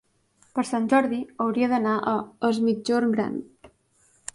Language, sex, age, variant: Catalan, female, 19-29, Central